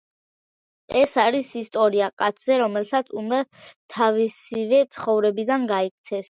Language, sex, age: Georgian, female, under 19